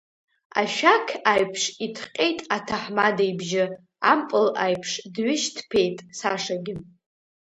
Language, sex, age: Abkhazian, female, under 19